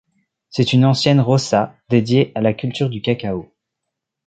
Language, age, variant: French, 19-29, Français de métropole